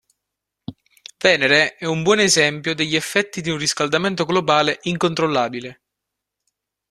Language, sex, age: Italian, male, 19-29